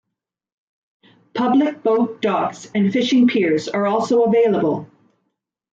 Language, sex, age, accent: English, female, 40-49, Canadian English